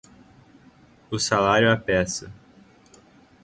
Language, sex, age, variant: Portuguese, male, 19-29, Portuguese (Brasil)